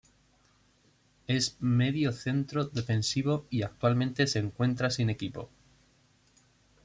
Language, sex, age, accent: Spanish, male, 30-39, España: Norte peninsular (Asturias, Castilla y León, Cantabria, País Vasco, Navarra, Aragón, La Rioja, Guadalajara, Cuenca)